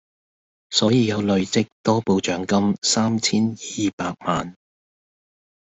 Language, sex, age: Cantonese, male, 50-59